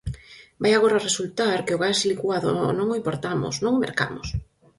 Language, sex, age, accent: Galician, female, 30-39, Normativo (estándar)